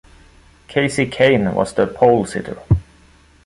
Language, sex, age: English, male, 30-39